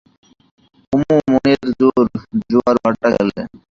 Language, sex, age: Bengali, male, 19-29